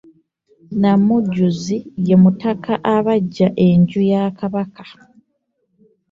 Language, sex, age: Ganda, female, 19-29